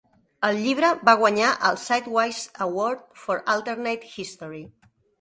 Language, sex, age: Catalan, female, 40-49